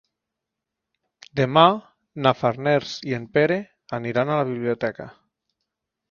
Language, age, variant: Catalan, 30-39, Nord-Occidental